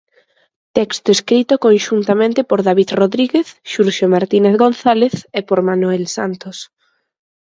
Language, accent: Galician, Central (gheada); Oriental (común en zona oriental)